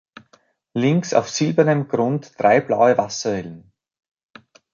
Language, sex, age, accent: German, male, 30-39, Österreichisches Deutsch